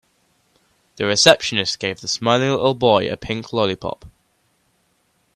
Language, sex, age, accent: English, male, under 19, England English